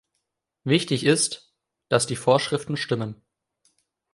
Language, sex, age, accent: German, male, under 19, Deutschland Deutsch